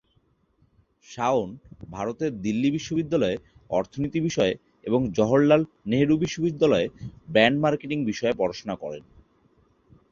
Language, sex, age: Bengali, male, 19-29